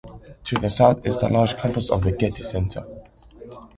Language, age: English, 19-29